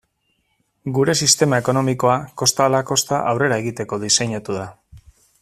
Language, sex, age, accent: Basque, male, 40-49, Erdialdekoa edo Nafarra (Gipuzkoa, Nafarroa)